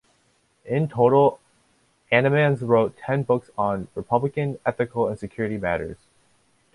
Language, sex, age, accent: English, male, under 19, United States English